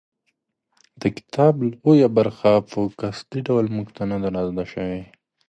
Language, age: Pashto, 19-29